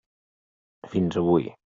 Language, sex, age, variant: Catalan, male, 30-39, Central